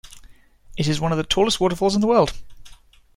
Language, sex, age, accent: English, male, 30-39, England English